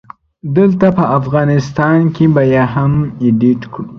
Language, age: Pashto, under 19